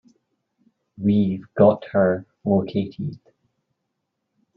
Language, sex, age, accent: English, male, 19-29, Scottish English